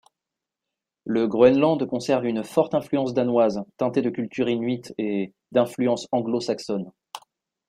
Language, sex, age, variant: French, male, 19-29, Français de métropole